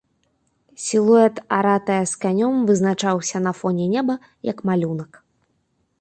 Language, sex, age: Belarusian, female, 19-29